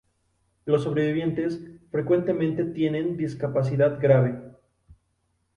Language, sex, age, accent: Spanish, male, 19-29, México